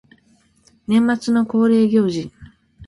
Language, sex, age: Japanese, female, 19-29